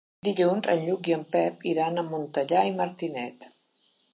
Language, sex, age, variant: Catalan, female, 60-69, Central